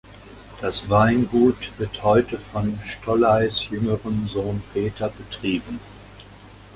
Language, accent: German, Deutschland Deutsch